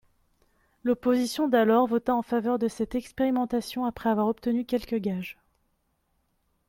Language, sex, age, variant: French, female, 19-29, Français de métropole